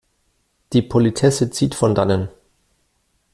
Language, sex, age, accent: German, male, 40-49, Deutschland Deutsch